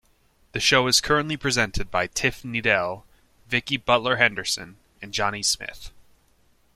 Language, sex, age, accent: English, male, 19-29, United States English